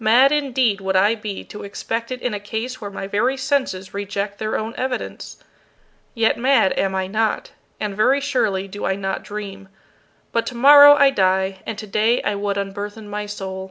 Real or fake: real